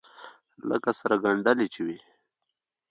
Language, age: Pashto, 19-29